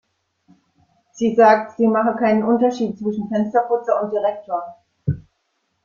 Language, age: German, 50-59